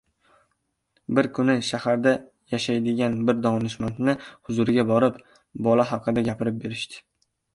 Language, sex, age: Uzbek, male, under 19